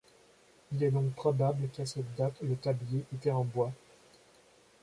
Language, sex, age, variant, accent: French, male, 19-29, Français d'Amérique du Nord, Français du Canada